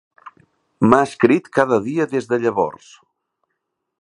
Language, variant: Catalan, Central